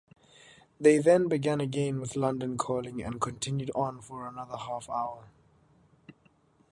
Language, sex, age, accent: English, male, 19-29, Southern African (South Africa, Zimbabwe, Namibia)